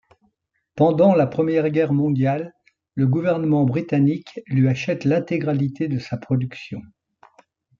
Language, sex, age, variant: French, male, 70-79, Français de métropole